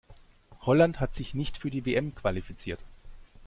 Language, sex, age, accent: German, male, 30-39, Deutschland Deutsch